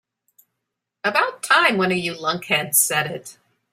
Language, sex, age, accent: English, male, 50-59, United States English